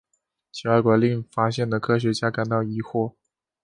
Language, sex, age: Chinese, male, 19-29